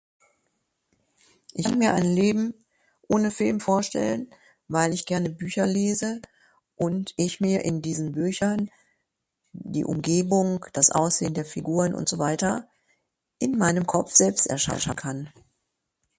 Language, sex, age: German, female, 60-69